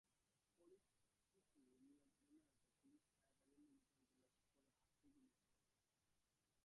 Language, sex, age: Bengali, male, under 19